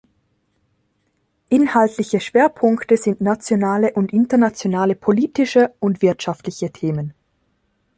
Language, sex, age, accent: German, female, 19-29, Schweizerdeutsch